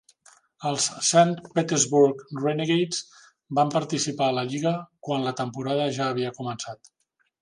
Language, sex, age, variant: Catalan, male, 50-59, Central